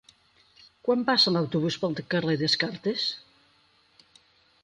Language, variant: Catalan, Central